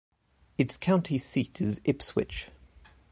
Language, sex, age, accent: English, male, 30-39, New Zealand English